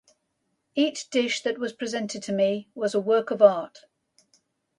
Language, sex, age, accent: English, female, 60-69, England English